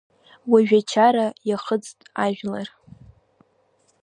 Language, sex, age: Abkhazian, female, under 19